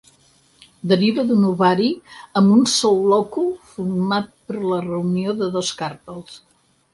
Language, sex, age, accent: Catalan, female, 60-69, Empordanès